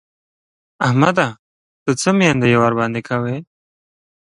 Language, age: Pashto, 19-29